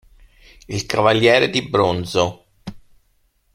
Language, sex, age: Italian, male, 50-59